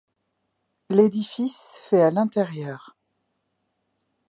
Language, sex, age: French, female, 50-59